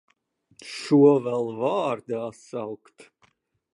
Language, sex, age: Latvian, male, 19-29